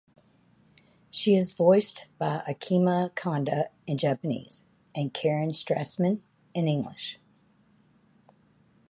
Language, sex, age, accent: English, female, 40-49, United States English